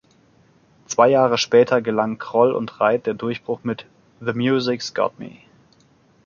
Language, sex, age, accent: German, male, 30-39, Deutschland Deutsch